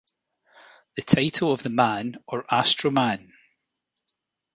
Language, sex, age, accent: English, male, 40-49, Scottish English